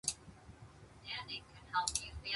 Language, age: Japanese, 30-39